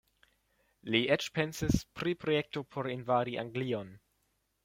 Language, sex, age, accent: Esperanto, male, 19-29, Internacia